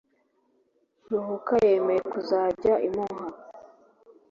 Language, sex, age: Kinyarwanda, female, 19-29